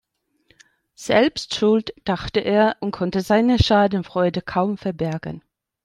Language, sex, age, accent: German, male, 40-49, Deutschland Deutsch